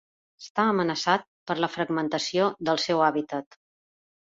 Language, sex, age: Catalan, female, 40-49